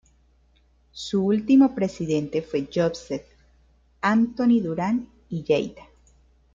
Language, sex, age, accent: Spanish, female, 30-39, Caribe: Cuba, Venezuela, Puerto Rico, República Dominicana, Panamá, Colombia caribeña, México caribeño, Costa del golfo de México